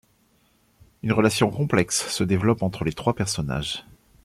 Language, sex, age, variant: French, male, 40-49, Français de métropole